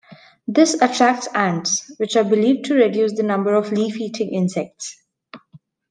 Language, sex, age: English, female, 19-29